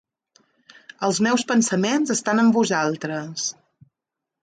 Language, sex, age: Catalan, female, 40-49